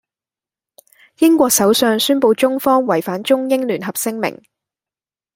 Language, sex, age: Cantonese, female, 19-29